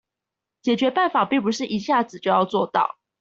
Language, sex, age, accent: Chinese, female, 19-29, 出生地：臺北市